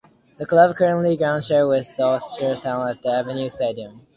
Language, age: English, under 19